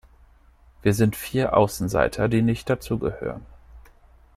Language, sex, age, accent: German, male, 19-29, Deutschland Deutsch